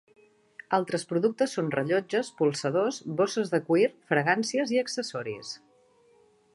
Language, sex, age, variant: Catalan, female, 40-49, Central